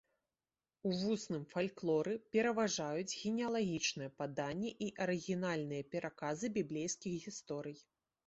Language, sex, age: Belarusian, female, 30-39